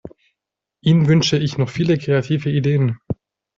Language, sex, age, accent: German, male, 30-39, Deutschland Deutsch